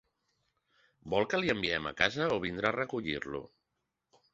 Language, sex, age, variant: Catalan, male, 30-39, Central